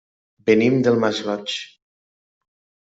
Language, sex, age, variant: Catalan, male, 30-39, Nord-Occidental